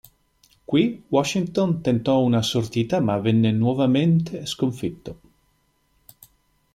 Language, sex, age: Italian, male, 50-59